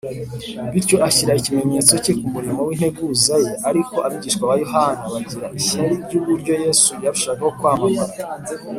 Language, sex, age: Kinyarwanda, female, 30-39